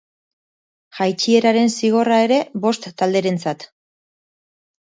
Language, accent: Basque, Mendebalekoa (Araba, Bizkaia, Gipuzkoako mendebaleko herri batzuk)